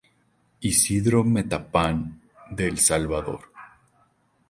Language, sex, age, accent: Spanish, male, 30-39, México